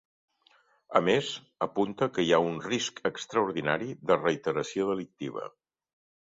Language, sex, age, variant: Catalan, male, 60-69, Central